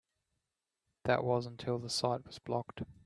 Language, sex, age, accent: English, male, 30-39, Australian English